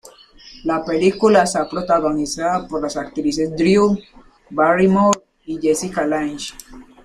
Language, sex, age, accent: Spanish, male, under 19, Andino-Pacífico: Colombia, Perú, Ecuador, oeste de Bolivia y Venezuela andina